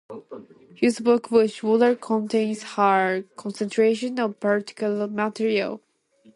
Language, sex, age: English, female, under 19